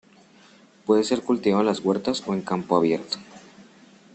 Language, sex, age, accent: Spanish, male, under 19, Andino-Pacífico: Colombia, Perú, Ecuador, oeste de Bolivia y Venezuela andina